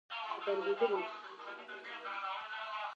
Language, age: Pashto, 19-29